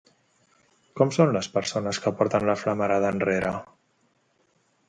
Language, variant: Catalan, Central